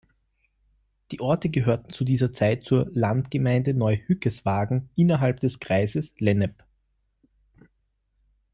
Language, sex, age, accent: German, male, 19-29, Österreichisches Deutsch